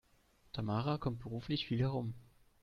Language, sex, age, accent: German, male, 19-29, Deutschland Deutsch